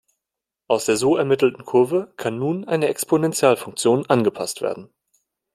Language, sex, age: German, male, 19-29